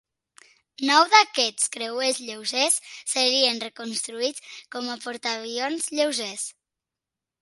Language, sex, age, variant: Catalan, female, 40-49, Nord-Occidental